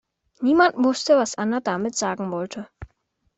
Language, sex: German, male